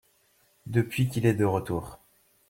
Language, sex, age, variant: French, male, 19-29, Français de métropole